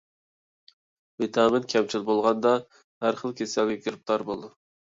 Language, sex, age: Uyghur, male, 19-29